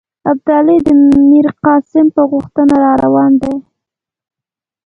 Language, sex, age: Pashto, female, 19-29